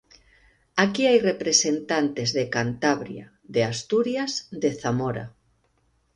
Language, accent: Galician, Oriental (común en zona oriental)